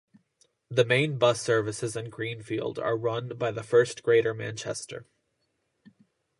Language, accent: English, United States English